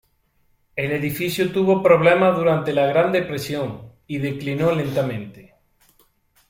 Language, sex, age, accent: Spanish, male, 19-29, España: Sur peninsular (Andalucia, Extremadura, Murcia)